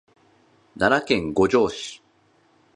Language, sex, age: Japanese, male, 30-39